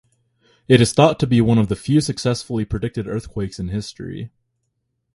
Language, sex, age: English, male, 19-29